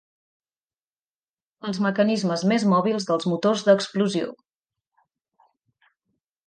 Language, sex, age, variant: Catalan, female, 30-39, Nord-Occidental